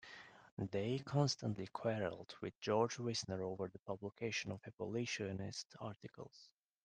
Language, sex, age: English, male, 19-29